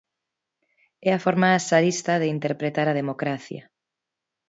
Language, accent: Galician, Neofalante